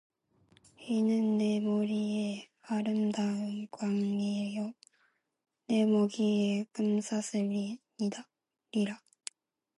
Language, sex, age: Korean, female, 19-29